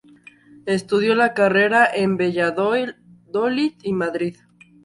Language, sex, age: Spanish, female, under 19